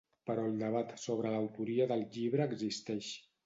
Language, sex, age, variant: Catalan, male, 50-59, Central